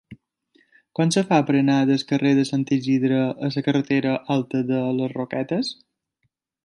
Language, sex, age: Catalan, male, 30-39